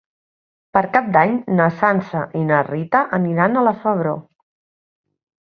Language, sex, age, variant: Catalan, male, 30-39, Central